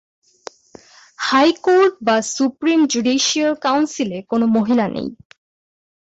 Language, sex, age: Bengali, female, under 19